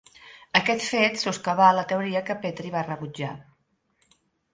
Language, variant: Catalan, Central